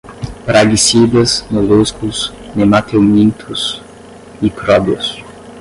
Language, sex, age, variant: Portuguese, male, 19-29, Portuguese (Brasil)